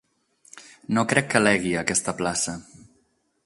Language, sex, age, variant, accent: Catalan, male, 30-39, Central, central